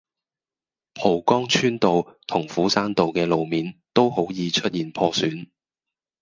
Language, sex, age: Cantonese, male, 30-39